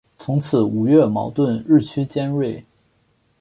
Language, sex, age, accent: Chinese, male, 19-29, 出生地：辽宁省